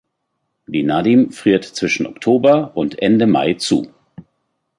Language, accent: German, Deutschland Deutsch